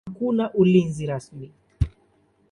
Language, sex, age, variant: Swahili, male, 30-39, Kiswahili cha Bara ya Tanzania